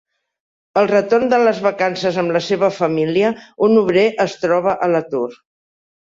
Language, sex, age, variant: Catalan, female, 60-69, Central